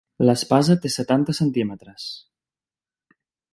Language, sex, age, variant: Catalan, male, 30-39, Central